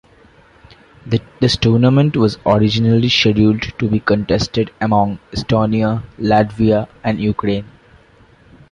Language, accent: English, India and South Asia (India, Pakistan, Sri Lanka)